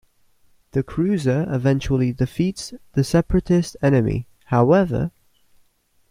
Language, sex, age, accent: English, male, under 19, England English